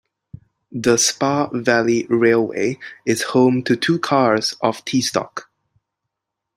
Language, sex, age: English, male, 30-39